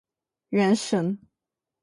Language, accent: Chinese, 出生地：江苏省